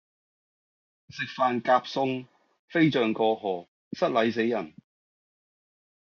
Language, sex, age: Cantonese, male, 40-49